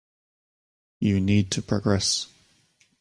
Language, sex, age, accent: English, male, 30-39, England English